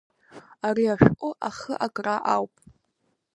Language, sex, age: Abkhazian, female, under 19